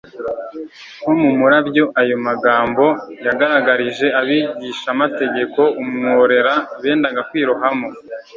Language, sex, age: Kinyarwanda, male, 19-29